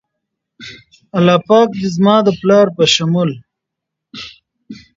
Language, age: Pashto, 30-39